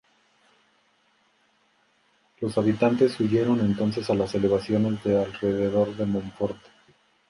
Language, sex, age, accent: Spanish, male, 40-49, México